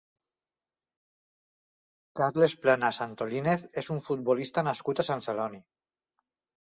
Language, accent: Catalan, valencià